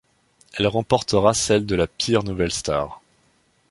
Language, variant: French, Français de métropole